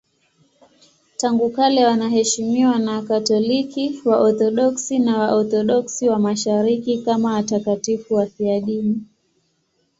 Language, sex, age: Swahili, female, 19-29